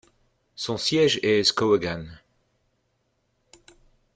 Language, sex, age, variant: French, male, 50-59, Français de métropole